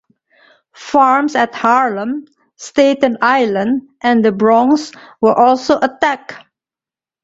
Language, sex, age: English, female, 40-49